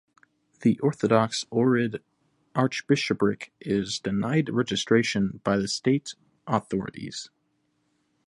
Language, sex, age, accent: English, male, under 19, United States English